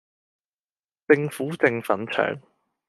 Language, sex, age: Cantonese, male, 19-29